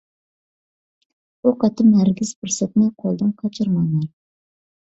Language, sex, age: Uyghur, female, 30-39